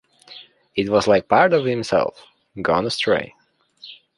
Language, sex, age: English, male, under 19